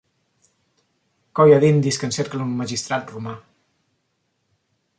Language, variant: Catalan, Central